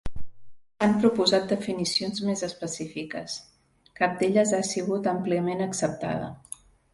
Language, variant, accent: Catalan, Central, central